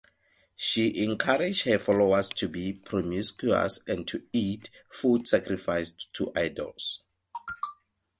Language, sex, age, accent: English, male, 30-39, Southern African (South Africa, Zimbabwe, Namibia)